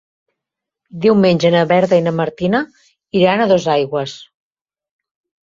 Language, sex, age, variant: Catalan, female, 30-39, Central